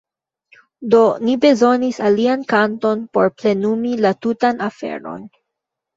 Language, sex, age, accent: Esperanto, female, 19-29, Internacia